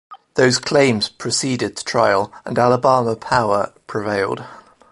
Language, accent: English, England English